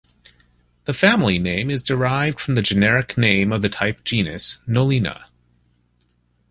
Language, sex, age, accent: English, male, 40-49, United States English